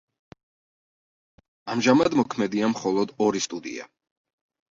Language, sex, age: Georgian, male, 40-49